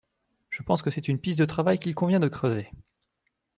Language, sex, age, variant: French, male, 19-29, Français de métropole